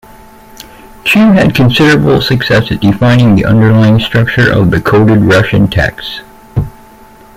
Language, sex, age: English, male, 50-59